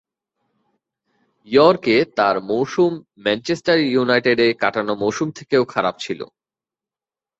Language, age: Bengali, 19-29